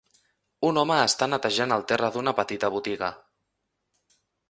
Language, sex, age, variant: Catalan, male, 19-29, Central